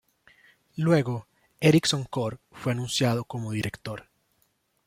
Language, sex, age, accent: Spanish, male, 19-29, Andino-Pacífico: Colombia, Perú, Ecuador, oeste de Bolivia y Venezuela andina